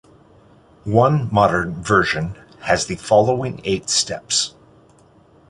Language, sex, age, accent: English, male, 50-59, United States English